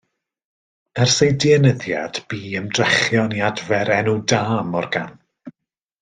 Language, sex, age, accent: Welsh, male, 30-39, Y Deyrnas Unedig Cymraeg